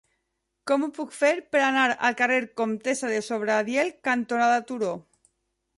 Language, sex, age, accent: Catalan, female, 40-49, valencià